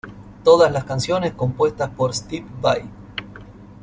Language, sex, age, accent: Spanish, male, 40-49, Rioplatense: Argentina, Uruguay, este de Bolivia, Paraguay